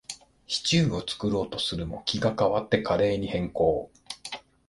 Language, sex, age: Japanese, male, 50-59